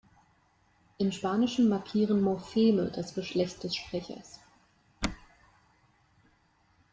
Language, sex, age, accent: German, female, 19-29, Deutschland Deutsch